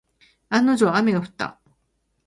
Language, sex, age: Japanese, female, 50-59